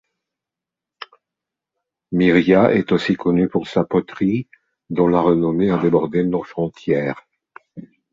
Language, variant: French, Français de métropole